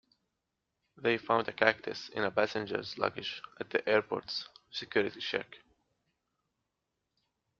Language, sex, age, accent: English, male, 19-29, United States English